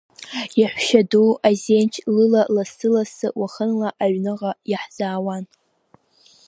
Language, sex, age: Abkhazian, female, under 19